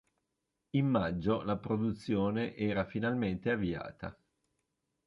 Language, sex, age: Italian, female, 60-69